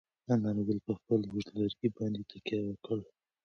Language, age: Pashto, 19-29